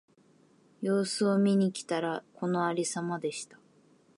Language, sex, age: Japanese, female, 19-29